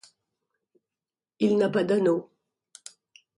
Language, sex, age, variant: French, female, 50-59, Français de métropole